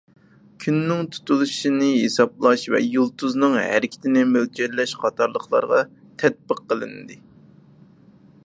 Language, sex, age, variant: Uyghur, male, 30-39, ئۇيغۇر تىلى